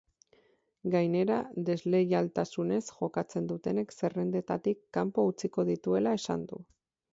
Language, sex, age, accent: Basque, female, 19-29, Erdialdekoa edo Nafarra (Gipuzkoa, Nafarroa)